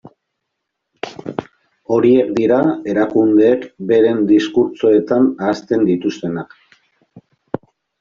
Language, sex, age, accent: Basque, male, 40-49, Mendebalekoa (Araba, Bizkaia, Gipuzkoako mendebaleko herri batzuk)